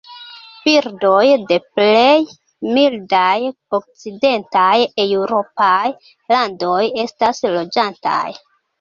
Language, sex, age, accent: Esperanto, female, 19-29, Internacia